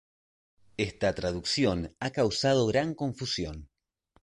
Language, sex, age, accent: Spanish, male, 40-49, Rioplatense: Argentina, Uruguay, este de Bolivia, Paraguay